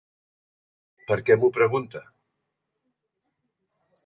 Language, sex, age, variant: Catalan, male, 60-69, Central